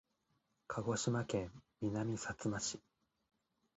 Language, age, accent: Japanese, 19-29, 標準語